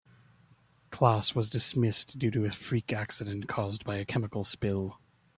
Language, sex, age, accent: English, male, 30-39, United States English